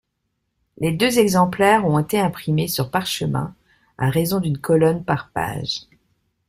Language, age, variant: French, 50-59, Français de métropole